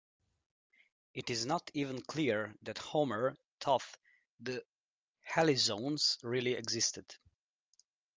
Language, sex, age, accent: English, male, 30-39, United States English